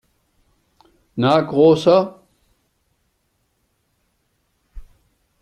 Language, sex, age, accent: German, male, 70-79, Deutschland Deutsch